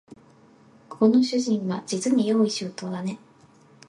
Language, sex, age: Japanese, female, 19-29